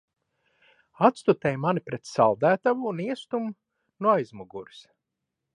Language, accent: Latvian, Riga